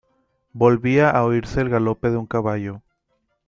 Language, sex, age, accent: Spanish, male, 30-39, México